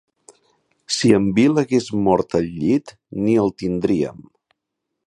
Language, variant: Catalan, Central